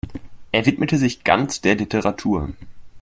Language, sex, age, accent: German, male, under 19, Deutschland Deutsch